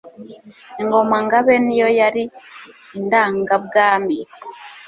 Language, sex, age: Kinyarwanda, female, 30-39